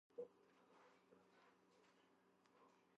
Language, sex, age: Georgian, female, 19-29